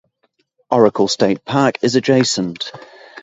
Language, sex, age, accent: English, male, 30-39, England English; New Zealand English